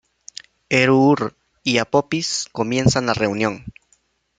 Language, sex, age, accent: Spanish, male, 19-29, América central